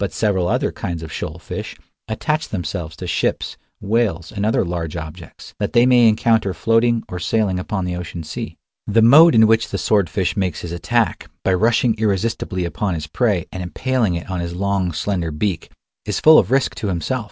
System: none